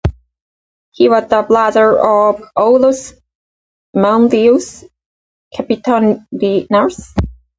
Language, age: English, 40-49